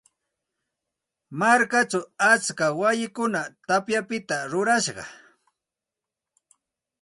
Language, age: Santa Ana de Tusi Pasco Quechua, 40-49